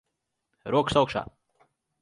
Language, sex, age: Latvian, male, 30-39